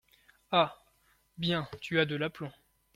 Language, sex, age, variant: French, male, 19-29, Français de métropole